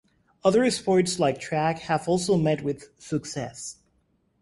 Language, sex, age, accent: English, male, 30-39, United States English